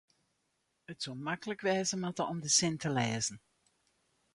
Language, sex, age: Western Frisian, female, 70-79